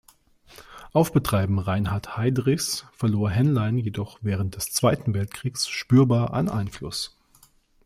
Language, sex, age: German, male, 30-39